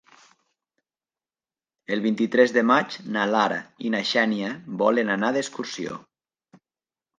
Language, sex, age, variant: Catalan, male, 40-49, Nord-Occidental